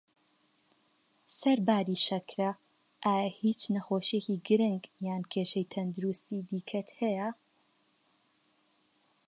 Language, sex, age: Central Kurdish, female, 19-29